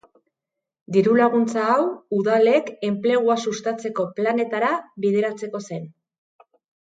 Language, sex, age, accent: Basque, female, 40-49, Erdialdekoa edo Nafarra (Gipuzkoa, Nafarroa)